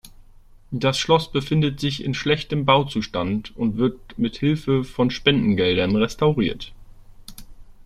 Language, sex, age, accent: German, male, 30-39, Deutschland Deutsch